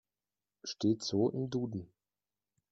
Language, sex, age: German, male, 40-49